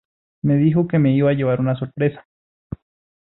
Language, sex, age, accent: Spanish, male, 30-39, Andino-Pacífico: Colombia, Perú, Ecuador, oeste de Bolivia y Venezuela andina